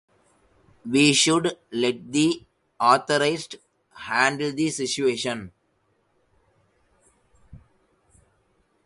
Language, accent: English, India and South Asia (India, Pakistan, Sri Lanka)